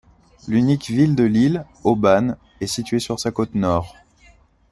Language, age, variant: French, 40-49, Français de métropole